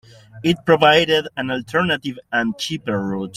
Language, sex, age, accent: English, male, 30-39, United States English